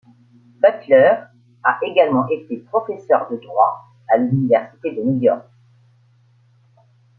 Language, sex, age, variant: French, female, 50-59, Français de métropole